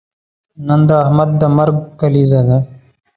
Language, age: Pashto, 19-29